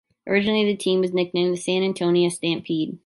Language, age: English, 19-29